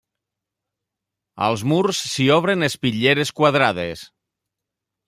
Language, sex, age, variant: Catalan, male, 40-49, Nord-Occidental